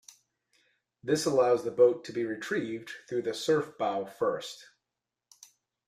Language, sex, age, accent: English, male, 40-49, United States English